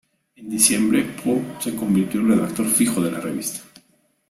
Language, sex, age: Spanish, male, 40-49